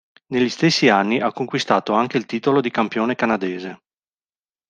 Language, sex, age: Italian, male, 40-49